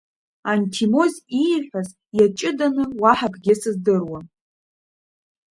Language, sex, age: Abkhazian, female, under 19